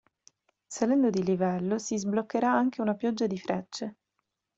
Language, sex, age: Italian, female, 19-29